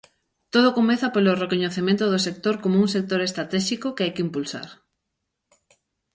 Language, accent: Galician, Oriental (común en zona oriental)